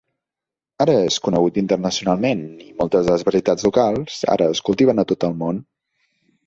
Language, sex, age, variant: Catalan, male, 19-29, Central